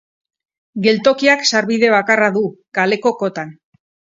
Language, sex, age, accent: Basque, female, 40-49, Erdialdekoa edo Nafarra (Gipuzkoa, Nafarroa)